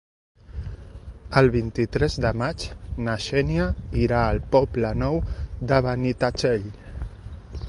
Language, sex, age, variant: Catalan, male, 40-49, Central